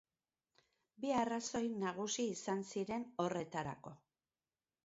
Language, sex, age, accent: Basque, female, 50-59, Erdialdekoa edo Nafarra (Gipuzkoa, Nafarroa)